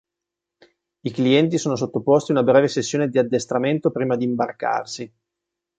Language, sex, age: Italian, male, 50-59